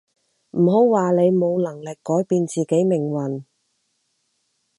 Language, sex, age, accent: Cantonese, female, 30-39, 广州音